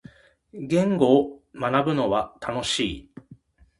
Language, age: Japanese, 50-59